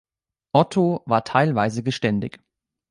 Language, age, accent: German, 19-29, Deutschland Deutsch